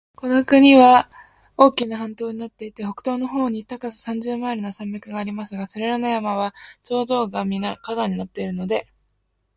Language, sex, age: Japanese, female, 19-29